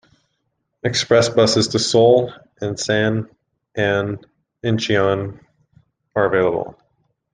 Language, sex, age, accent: English, male, 30-39, United States English